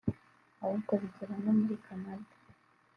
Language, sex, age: Kinyarwanda, male, 19-29